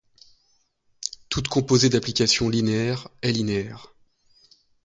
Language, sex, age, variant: French, male, 40-49, Français de métropole